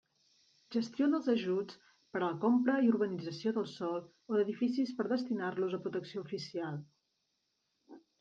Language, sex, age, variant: Catalan, female, 40-49, Central